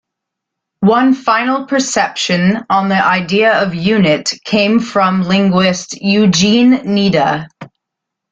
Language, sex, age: English, female, 30-39